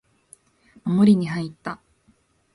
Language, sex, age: Japanese, female, 19-29